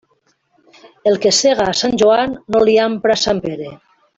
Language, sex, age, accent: Catalan, female, 50-59, valencià